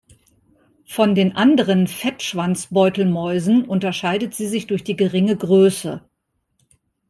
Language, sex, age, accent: German, female, 50-59, Deutschland Deutsch